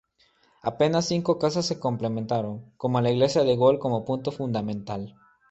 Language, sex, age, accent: Spanish, male, 19-29, México